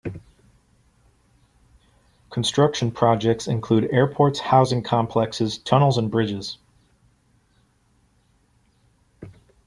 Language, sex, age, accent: English, male, 30-39, United States English